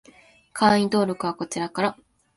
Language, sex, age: Japanese, female, 19-29